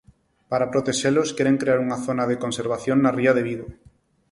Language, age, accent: Galician, 30-39, Neofalante